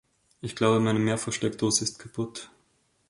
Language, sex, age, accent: German, male, 19-29, Österreichisches Deutsch